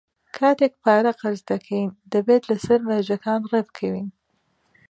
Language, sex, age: Central Kurdish, female, 30-39